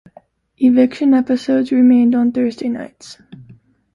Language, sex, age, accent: English, female, 19-29, United States English